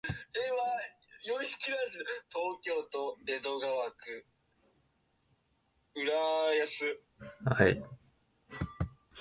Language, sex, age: Japanese, male, under 19